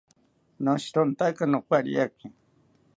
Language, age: South Ucayali Ashéninka, 60-69